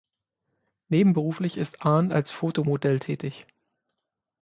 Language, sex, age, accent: German, male, 30-39, Deutschland Deutsch